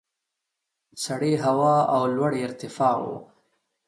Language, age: Pashto, 30-39